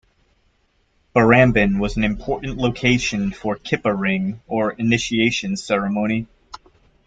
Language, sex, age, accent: English, male, 30-39, United States English